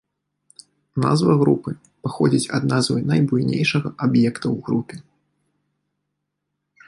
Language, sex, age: Belarusian, male, 19-29